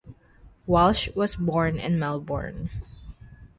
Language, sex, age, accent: English, female, 19-29, United States English; Filipino